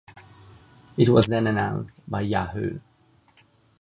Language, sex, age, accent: English, male, 30-39, England English